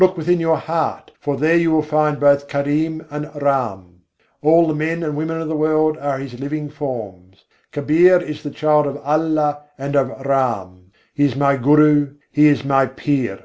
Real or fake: real